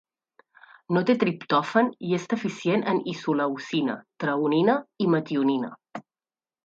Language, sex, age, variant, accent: Catalan, female, 30-39, Central, central